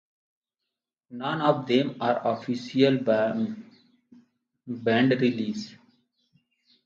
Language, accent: English, India and South Asia (India, Pakistan, Sri Lanka)